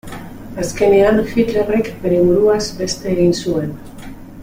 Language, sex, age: Basque, female, 50-59